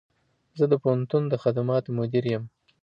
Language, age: Pashto, 30-39